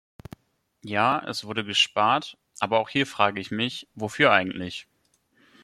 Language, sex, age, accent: German, male, 19-29, Deutschland Deutsch